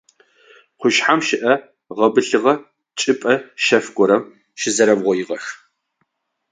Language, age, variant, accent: Adyghe, 40-49, Адыгабзэ (Кирил, пстэумэ зэдыряе), Бжъэдыгъу (Bjeduğ)